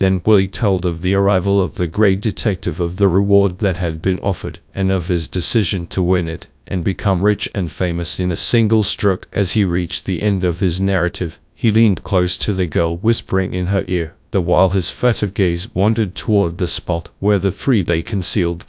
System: TTS, GradTTS